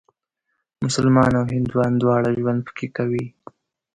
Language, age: Pashto, 19-29